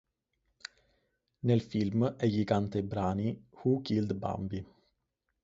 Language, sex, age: Italian, male, 19-29